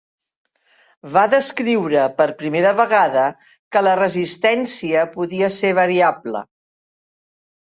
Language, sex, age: Catalan, female, 60-69